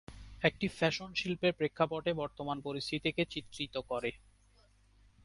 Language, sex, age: Bengali, male, 30-39